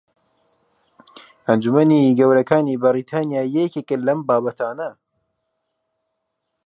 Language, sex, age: Central Kurdish, male, 19-29